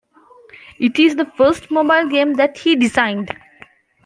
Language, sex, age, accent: English, female, 19-29, India and South Asia (India, Pakistan, Sri Lanka)